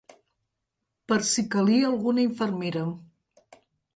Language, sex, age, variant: Catalan, female, 60-69, Central